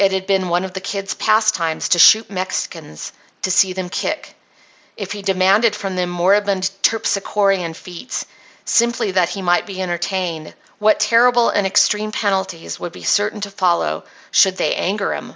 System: none